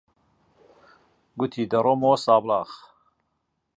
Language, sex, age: Central Kurdish, male, 40-49